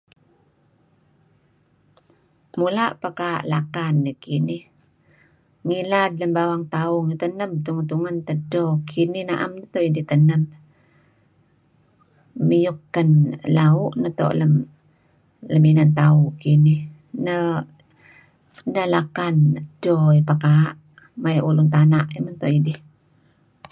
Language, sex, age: Kelabit, female, 60-69